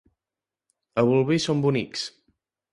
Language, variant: Catalan, Central